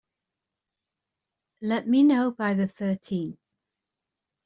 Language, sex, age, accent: English, female, 40-49, England English